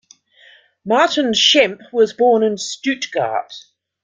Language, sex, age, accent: English, female, 60-69, New Zealand English